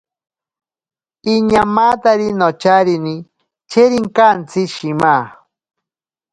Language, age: Ashéninka Perené, 40-49